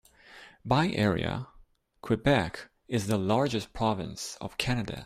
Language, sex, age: English, male, 30-39